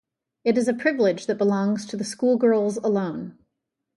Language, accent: English, United States English